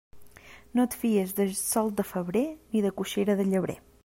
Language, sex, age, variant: Catalan, female, 30-39, Central